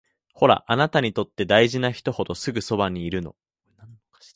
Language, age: Japanese, 19-29